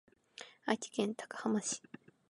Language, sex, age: Japanese, female, 19-29